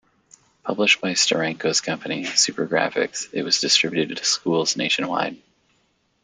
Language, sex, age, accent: English, male, 30-39, United States English